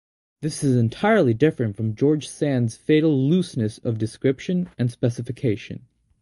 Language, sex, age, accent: English, male, under 19, United States English